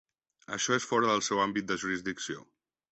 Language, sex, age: Catalan, male, 30-39